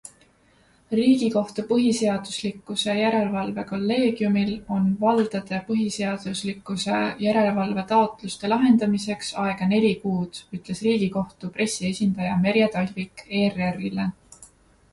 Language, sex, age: Estonian, female, 19-29